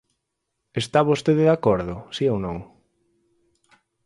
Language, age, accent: Galician, 19-29, Normativo (estándar)